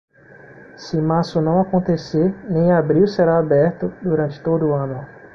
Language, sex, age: Portuguese, male, 30-39